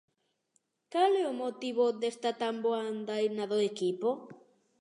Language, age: Galician, under 19